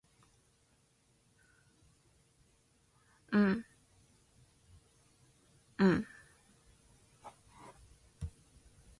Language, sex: English, female